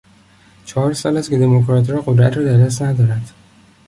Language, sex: Persian, male